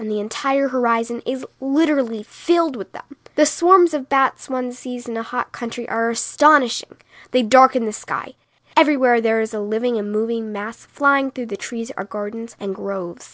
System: none